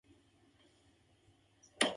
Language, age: English, 19-29